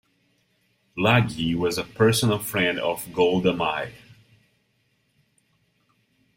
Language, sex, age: English, male, 30-39